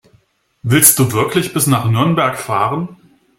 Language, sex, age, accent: German, male, 40-49, Deutschland Deutsch